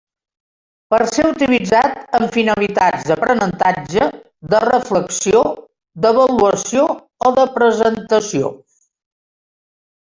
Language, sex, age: Catalan, female, 60-69